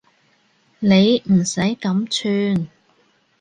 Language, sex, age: Cantonese, female, 30-39